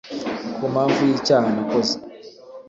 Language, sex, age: Kinyarwanda, male, 19-29